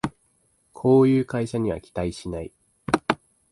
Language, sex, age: Japanese, male, 19-29